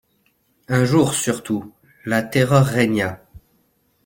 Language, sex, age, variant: French, male, 30-39, Français de métropole